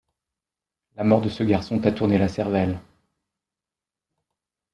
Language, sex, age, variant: French, male, 40-49, Français de métropole